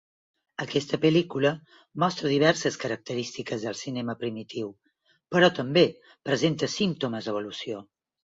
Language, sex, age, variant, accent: Catalan, female, 60-69, Balear, balear